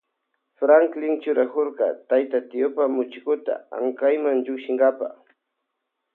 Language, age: Loja Highland Quichua, 40-49